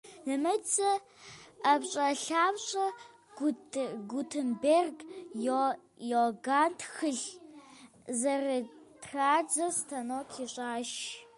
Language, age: Kabardian, under 19